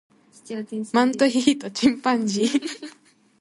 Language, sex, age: Japanese, female, 19-29